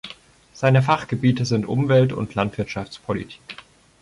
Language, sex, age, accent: German, male, 19-29, Deutschland Deutsch